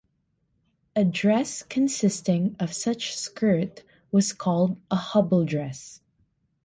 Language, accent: English, Filipino